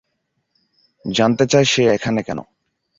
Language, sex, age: Bengali, male, 19-29